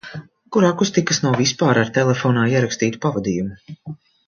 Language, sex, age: Latvian, female, 40-49